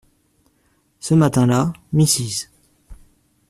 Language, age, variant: French, 19-29, Français de métropole